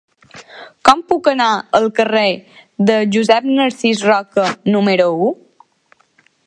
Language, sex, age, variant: Catalan, female, under 19, Balear